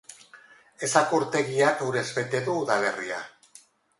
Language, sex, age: Basque, female, 50-59